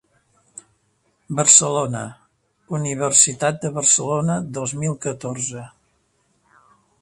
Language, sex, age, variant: Catalan, male, 60-69, Central